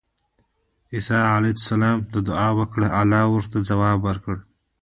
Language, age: Pashto, under 19